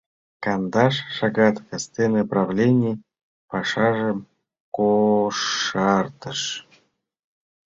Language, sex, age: Mari, male, 40-49